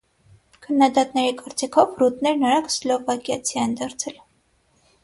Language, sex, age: Armenian, female, under 19